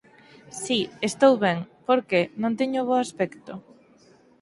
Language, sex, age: Galician, female, 19-29